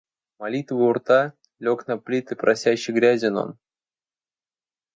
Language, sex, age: Russian, male, 19-29